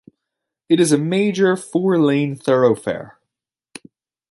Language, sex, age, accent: English, male, 19-29, United States English